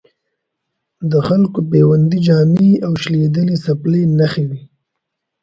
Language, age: Pashto, 19-29